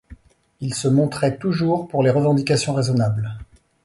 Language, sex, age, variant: French, male, 50-59, Français de métropole